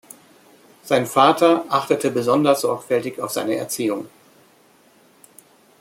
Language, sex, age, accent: German, male, 50-59, Deutschland Deutsch